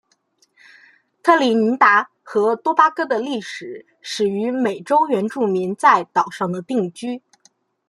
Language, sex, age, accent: Chinese, female, 19-29, 出生地：河北省